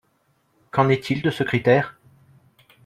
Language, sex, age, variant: French, male, 30-39, Français de métropole